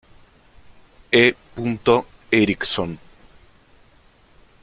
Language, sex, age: Spanish, male, 40-49